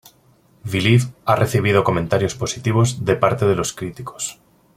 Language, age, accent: Spanish, 19-29, España: Norte peninsular (Asturias, Castilla y León, Cantabria, País Vasco, Navarra, Aragón, La Rioja, Guadalajara, Cuenca)